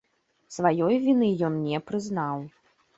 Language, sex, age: Belarusian, female, 30-39